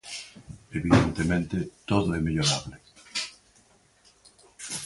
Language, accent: Galician, Atlántico (seseo e gheada)